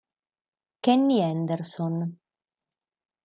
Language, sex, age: Italian, female, 19-29